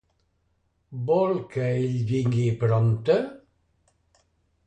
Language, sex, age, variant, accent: Catalan, male, 70-79, Central, central